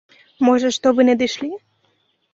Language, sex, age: Belarusian, female, under 19